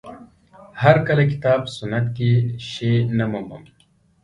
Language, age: Pashto, 19-29